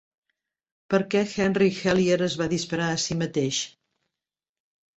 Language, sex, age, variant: Catalan, female, 70-79, Central